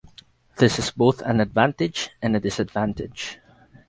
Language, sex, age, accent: English, male, 19-29, Filipino